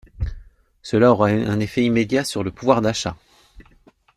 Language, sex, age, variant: French, male, 40-49, Français de métropole